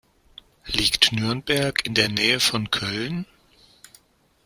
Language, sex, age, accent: German, male, 50-59, Deutschland Deutsch